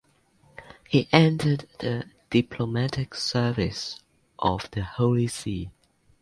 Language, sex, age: English, male, under 19